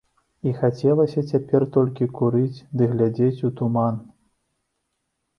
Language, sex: Belarusian, male